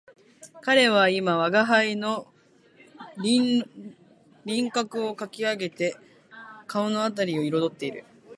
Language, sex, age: Japanese, female, 19-29